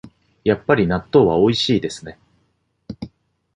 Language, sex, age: Japanese, male, 40-49